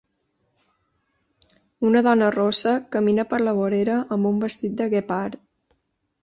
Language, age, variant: Catalan, 30-39, Balear